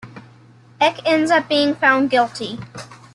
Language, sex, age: English, male, under 19